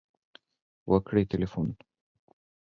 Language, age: Pashto, 30-39